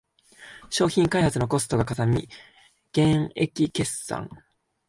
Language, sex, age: Japanese, male, 19-29